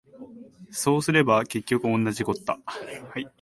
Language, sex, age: Japanese, male, under 19